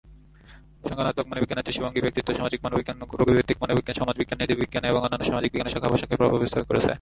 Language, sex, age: Bengali, female, 19-29